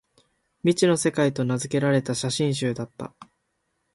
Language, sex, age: Japanese, male, 19-29